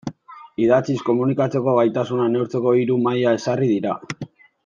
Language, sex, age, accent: Basque, male, 19-29, Mendebalekoa (Araba, Bizkaia, Gipuzkoako mendebaleko herri batzuk)